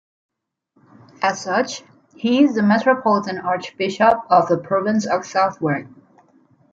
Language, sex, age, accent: English, female, 19-29, United States English